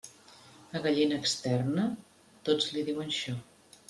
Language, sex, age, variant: Catalan, female, 50-59, Central